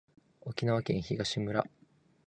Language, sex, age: Japanese, male, 19-29